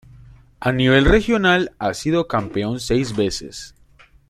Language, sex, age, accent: Spanish, male, 19-29, Caribe: Cuba, Venezuela, Puerto Rico, República Dominicana, Panamá, Colombia caribeña, México caribeño, Costa del golfo de México